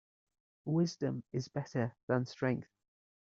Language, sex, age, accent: English, male, 30-39, England English